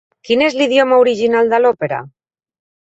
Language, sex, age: Catalan, female, 40-49